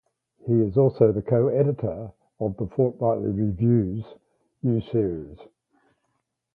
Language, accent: English, Australian English